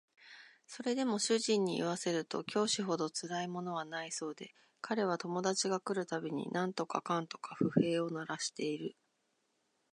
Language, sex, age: Japanese, female, 40-49